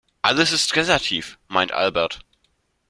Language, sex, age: German, male, 19-29